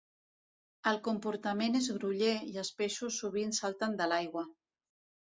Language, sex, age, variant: Catalan, female, 50-59, Central